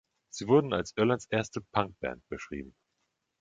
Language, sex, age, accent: German, male, 30-39, Deutschland Deutsch